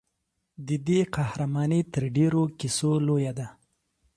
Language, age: Pashto, 30-39